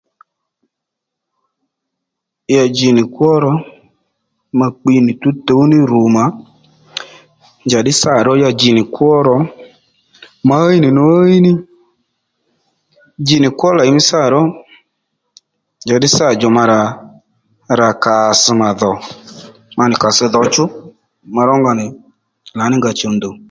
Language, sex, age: Lendu, male, 30-39